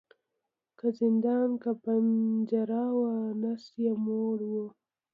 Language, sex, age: Pashto, female, 19-29